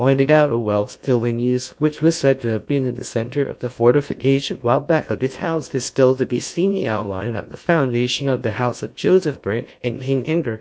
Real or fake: fake